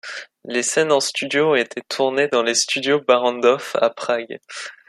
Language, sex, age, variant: French, male, under 19, Français de métropole